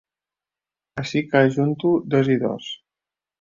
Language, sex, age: Catalan, male, 30-39